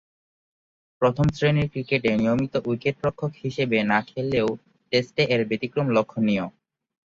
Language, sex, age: Bengali, male, 19-29